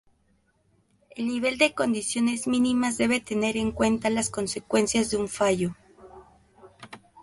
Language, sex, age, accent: Spanish, female, 19-29, México